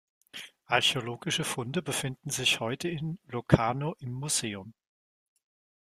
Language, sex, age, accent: German, male, 30-39, Deutschland Deutsch